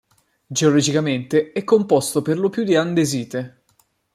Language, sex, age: Italian, male, 19-29